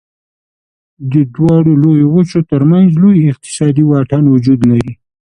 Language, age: Pashto, 70-79